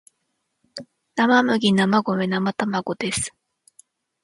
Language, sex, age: Japanese, female, 19-29